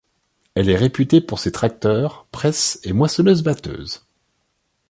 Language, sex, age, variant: French, male, 30-39, Français de métropole